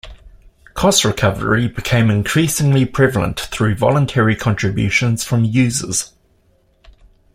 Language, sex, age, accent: English, male, 50-59, New Zealand English